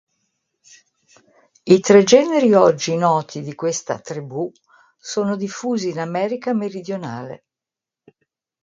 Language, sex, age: Italian, female, 60-69